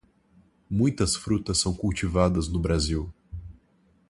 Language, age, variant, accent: Portuguese, 19-29, Portuguese (Brasil), Mineiro